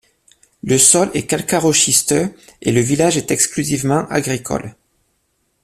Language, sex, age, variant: French, male, 30-39, Français de métropole